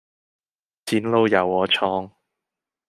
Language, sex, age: Cantonese, male, 19-29